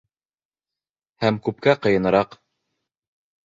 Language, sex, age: Bashkir, male, 30-39